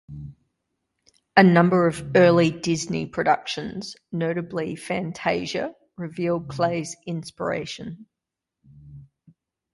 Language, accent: English, Australian English